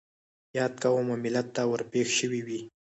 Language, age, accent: Pashto, 19-29, پکتیا ولایت، احمدزی